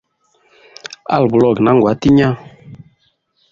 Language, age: Hemba, 19-29